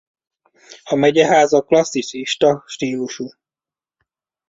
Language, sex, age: Hungarian, male, 30-39